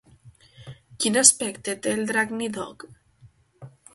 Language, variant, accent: Catalan, Valencià septentrional, septentrional